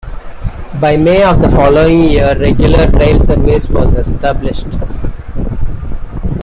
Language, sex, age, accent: English, male, 40-49, India and South Asia (India, Pakistan, Sri Lanka)